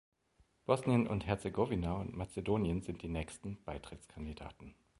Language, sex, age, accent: German, male, 30-39, Deutschland Deutsch